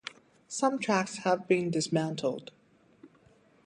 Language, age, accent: English, 19-29, United States English